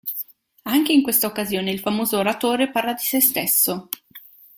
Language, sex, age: Italian, female, 19-29